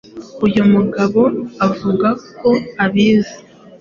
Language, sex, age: Kinyarwanda, female, 19-29